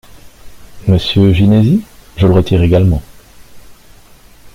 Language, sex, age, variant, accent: French, male, 50-59, Français d'Europe, Français de Belgique